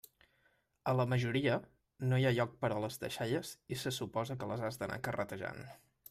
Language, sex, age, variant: Catalan, male, 19-29, Central